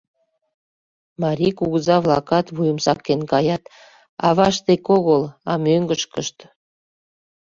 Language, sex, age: Mari, female, 40-49